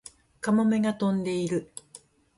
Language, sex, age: Japanese, female, 50-59